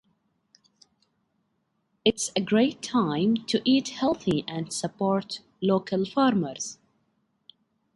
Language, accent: English, United States English